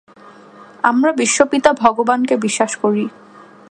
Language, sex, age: Bengali, female, 19-29